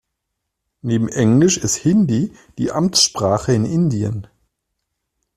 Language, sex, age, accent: German, male, 30-39, Deutschland Deutsch